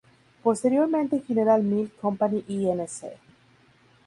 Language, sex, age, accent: Spanish, female, 30-39, México